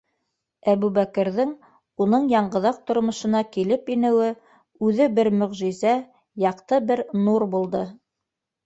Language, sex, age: Bashkir, female, 50-59